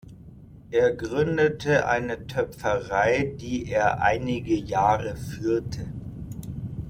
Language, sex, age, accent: German, male, 30-39, Deutschland Deutsch